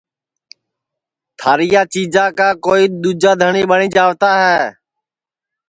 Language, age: Sansi, 19-29